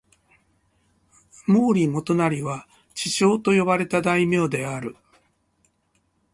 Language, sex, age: Japanese, male, 60-69